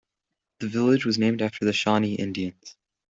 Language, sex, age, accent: English, male, under 19, United States English